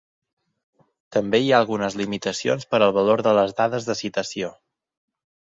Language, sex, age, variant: Catalan, male, 30-39, Central